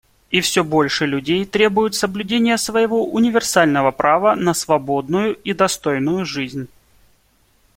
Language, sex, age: Russian, male, 19-29